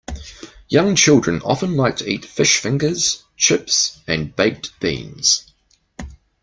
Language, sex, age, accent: English, male, 40-49, New Zealand English